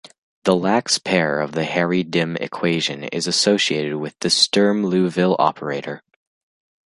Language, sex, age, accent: English, female, under 19, United States English